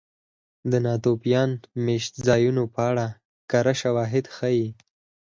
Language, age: Pashto, under 19